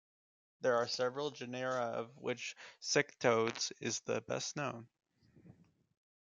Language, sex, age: English, male, 19-29